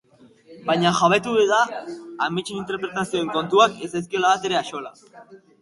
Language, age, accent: Basque, under 19, Mendebalekoa (Araba, Bizkaia, Gipuzkoako mendebaleko herri batzuk)